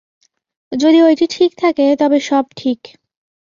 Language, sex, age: Bengali, female, 19-29